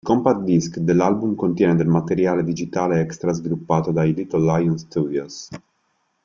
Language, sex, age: Italian, male, 40-49